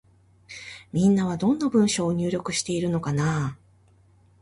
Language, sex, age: Japanese, female, 40-49